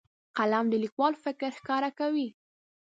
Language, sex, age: Pashto, female, 19-29